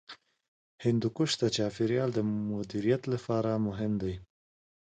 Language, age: Pashto, 19-29